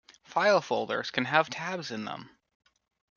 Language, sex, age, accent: English, male, under 19, United States English